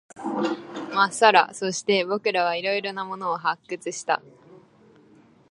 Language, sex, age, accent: Japanese, female, 19-29, 標準語